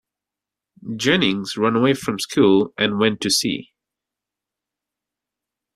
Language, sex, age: English, male, 19-29